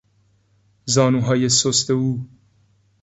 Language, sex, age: Persian, male, 19-29